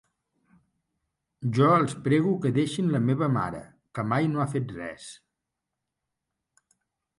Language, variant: Catalan, Central